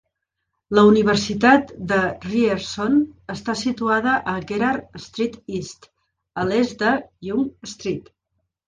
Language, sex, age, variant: Catalan, female, 40-49, Central